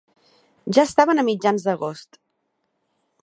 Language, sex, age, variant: Catalan, female, 30-39, Central